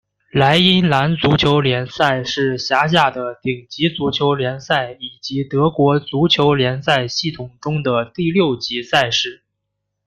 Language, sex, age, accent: Chinese, male, 19-29, 出生地：河北省